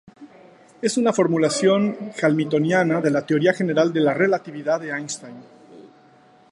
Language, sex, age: Spanish, male, 50-59